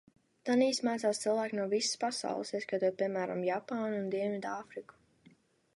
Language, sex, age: Latvian, female, under 19